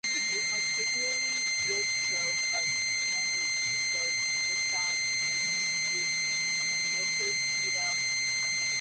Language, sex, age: English, female, under 19